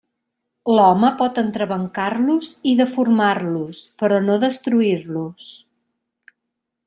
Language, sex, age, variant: Catalan, female, 40-49, Central